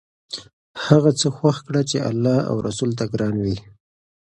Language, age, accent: Pashto, 30-39, پکتیا ولایت، احمدزی